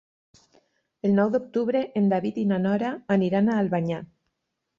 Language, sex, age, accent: Catalan, female, 50-59, valencià